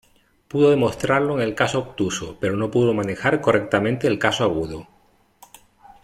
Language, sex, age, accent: Spanish, male, 40-49, España: Islas Canarias